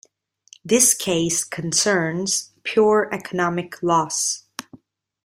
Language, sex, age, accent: English, female, 30-39, United States English